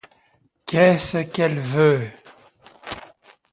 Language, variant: French, Français de métropole